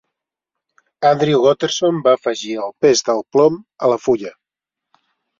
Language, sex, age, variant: Catalan, male, 40-49, Central